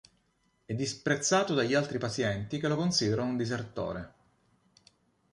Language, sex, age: Italian, male, 40-49